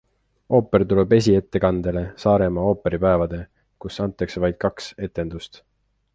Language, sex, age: Estonian, male, 19-29